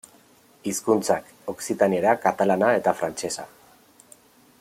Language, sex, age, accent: Basque, male, 30-39, Erdialdekoa edo Nafarra (Gipuzkoa, Nafarroa)